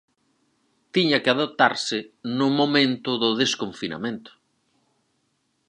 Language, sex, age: Galician, male, 40-49